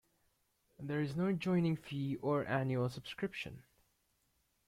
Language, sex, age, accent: English, male, 19-29, Australian English